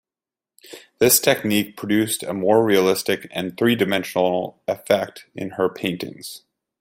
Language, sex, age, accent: English, male, 30-39, United States English